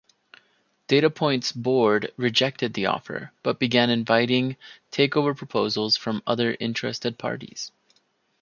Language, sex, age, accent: English, male, 30-39, United States English